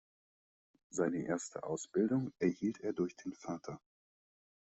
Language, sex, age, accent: German, male, 30-39, Deutschland Deutsch